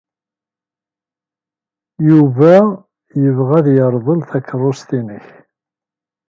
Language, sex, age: Kabyle, male, 60-69